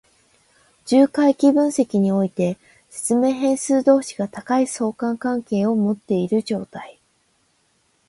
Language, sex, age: Japanese, female, 19-29